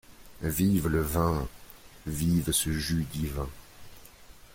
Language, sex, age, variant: French, male, 40-49, Français de métropole